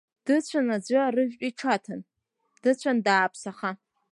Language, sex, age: Abkhazian, female, under 19